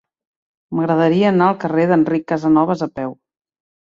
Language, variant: Catalan, Central